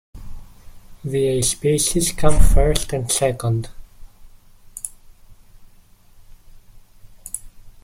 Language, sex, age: English, male, 19-29